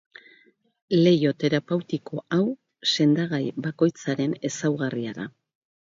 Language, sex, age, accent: Basque, female, 60-69, Mendebalekoa (Araba, Bizkaia, Gipuzkoako mendebaleko herri batzuk)